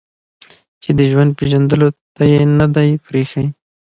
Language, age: Pashto, 19-29